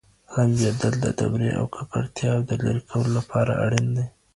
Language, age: Pashto, 19-29